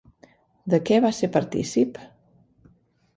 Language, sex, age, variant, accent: Catalan, female, 60-69, Central, central